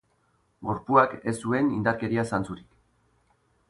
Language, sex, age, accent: Basque, male, 40-49, Erdialdekoa edo Nafarra (Gipuzkoa, Nafarroa)